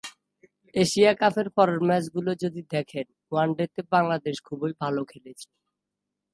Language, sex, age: Bengali, male, 19-29